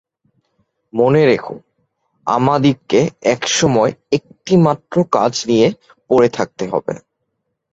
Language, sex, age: Bengali, male, 19-29